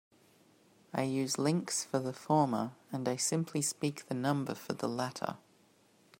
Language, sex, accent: English, female, Australian English